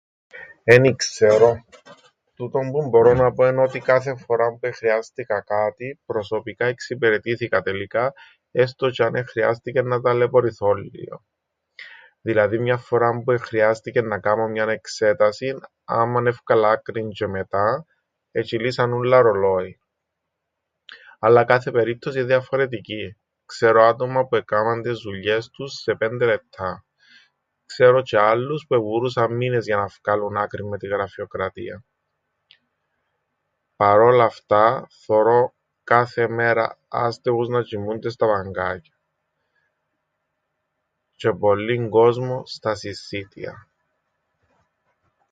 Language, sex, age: Greek, male, 40-49